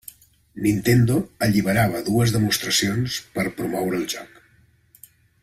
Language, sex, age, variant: Catalan, male, 40-49, Central